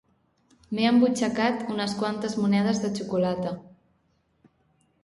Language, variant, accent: Catalan, Central, central